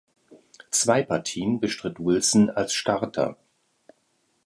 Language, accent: German, Deutschland Deutsch